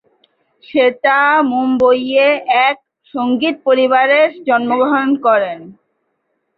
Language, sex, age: Bengali, male, 30-39